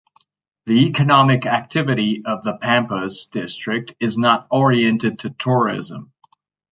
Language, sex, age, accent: English, male, 30-39, United States English; England English